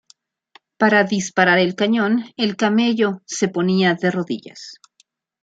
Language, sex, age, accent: Spanish, female, 50-59, México